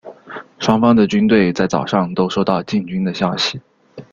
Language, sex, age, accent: Chinese, male, 19-29, 出生地：江西省